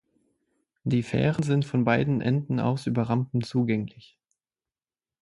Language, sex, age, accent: German, male, 19-29, Deutschland Deutsch